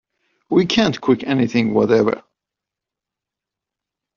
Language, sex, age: English, male, 40-49